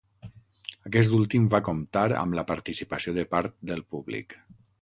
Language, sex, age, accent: Catalan, male, 40-49, valencià